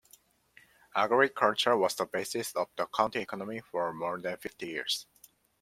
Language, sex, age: English, male, 19-29